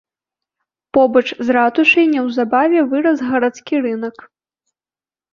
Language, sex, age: Belarusian, female, under 19